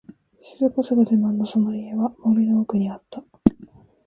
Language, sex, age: Japanese, female, 19-29